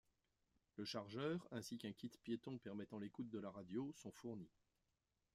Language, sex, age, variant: French, male, 50-59, Français de métropole